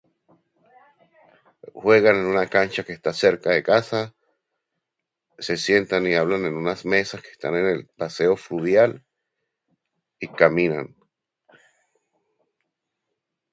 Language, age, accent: Spanish, under 19, Andino-Pacífico: Colombia, Perú, Ecuador, oeste de Bolivia y Venezuela andina